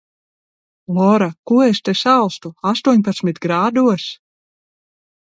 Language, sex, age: Latvian, female, 30-39